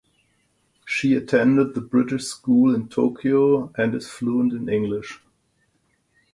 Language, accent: English, German